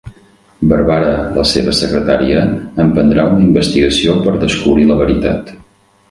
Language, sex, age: Catalan, male, 50-59